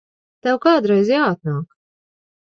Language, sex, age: Latvian, female, 40-49